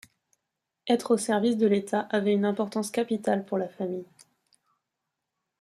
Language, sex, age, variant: French, female, 30-39, Français de métropole